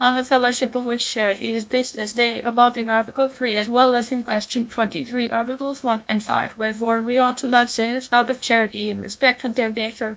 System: TTS, GlowTTS